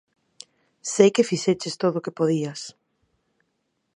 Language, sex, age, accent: Galician, female, 19-29, Neofalante